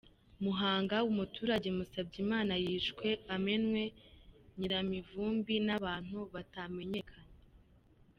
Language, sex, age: Kinyarwanda, female, under 19